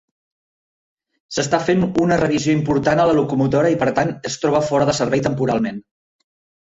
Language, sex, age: Catalan, male, 50-59